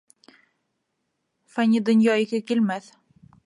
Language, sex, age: Bashkir, female, 19-29